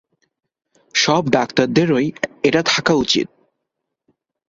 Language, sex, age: Bengali, male, 19-29